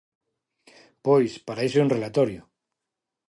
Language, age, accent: Galician, 40-49, Neofalante